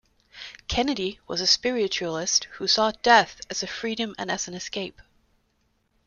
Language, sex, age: English, female, 30-39